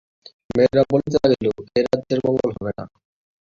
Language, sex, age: Bengali, male, 19-29